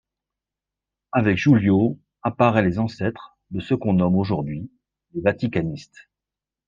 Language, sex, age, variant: French, male, 50-59, Français de métropole